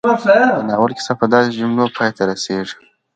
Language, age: Pashto, under 19